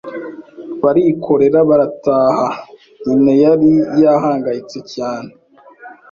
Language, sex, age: Kinyarwanda, male, 19-29